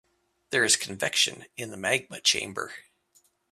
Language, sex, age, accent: English, male, 50-59, United States English